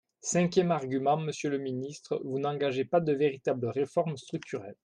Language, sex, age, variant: French, male, 40-49, Français de métropole